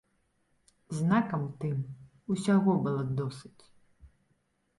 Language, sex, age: Belarusian, female, 40-49